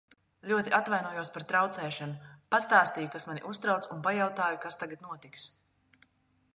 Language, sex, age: Latvian, female, 30-39